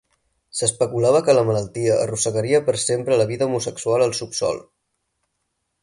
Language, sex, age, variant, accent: Catalan, male, 19-29, Central, Barceloní